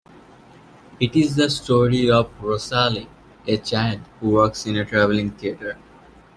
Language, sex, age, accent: English, male, under 19, United States English